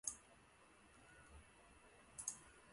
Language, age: Chinese, 19-29